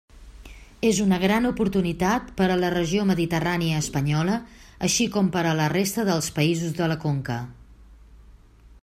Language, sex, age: Catalan, female, 50-59